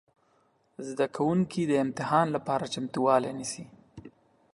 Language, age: Pashto, 30-39